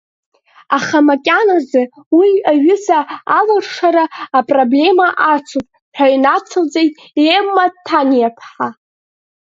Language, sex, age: Abkhazian, female, under 19